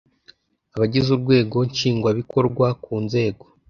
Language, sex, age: Kinyarwanda, male, under 19